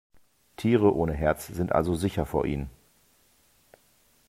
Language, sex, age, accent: German, male, 40-49, Deutschland Deutsch